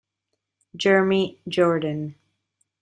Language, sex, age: Italian, female, 30-39